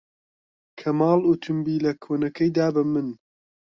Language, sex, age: Central Kurdish, male, 19-29